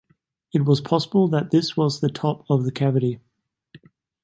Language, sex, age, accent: English, male, 19-29, Australian English